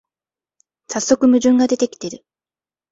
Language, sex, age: Japanese, female, 19-29